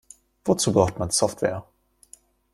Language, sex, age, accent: German, male, 19-29, Deutschland Deutsch